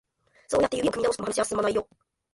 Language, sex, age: Japanese, female, 19-29